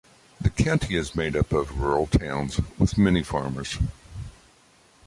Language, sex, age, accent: English, male, 60-69, United States English